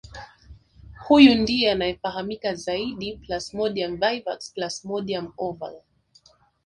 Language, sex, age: Swahili, female, 19-29